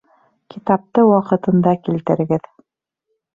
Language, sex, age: Bashkir, female, 40-49